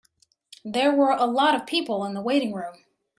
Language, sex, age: English, female, 30-39